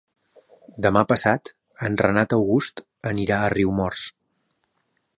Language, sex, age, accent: Catalan, male, 30-39, central; septentrional